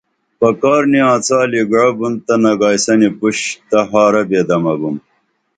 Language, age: Dameli, 50-59